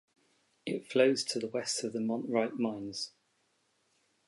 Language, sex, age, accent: English, male, 40-49, England English